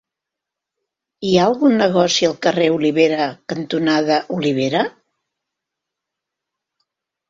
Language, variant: Catalan, Central